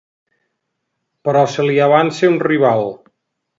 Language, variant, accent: Catalan, Nord-Occidental, nord-occidental